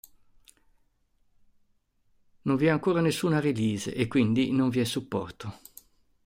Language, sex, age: Italian, male, 50-59